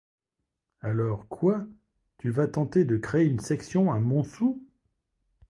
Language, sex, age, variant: French, male, 50-59, Français de métropole